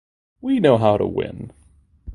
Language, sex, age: English, male, 19-29